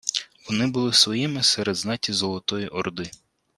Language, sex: Ukrainian, male